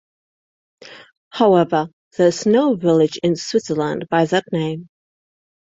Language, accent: English, England English